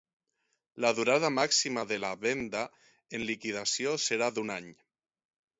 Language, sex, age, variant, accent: Catalan, male, 30-39, Valencià meridional, central; valencià